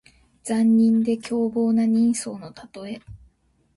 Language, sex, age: Japanese, female, 19-29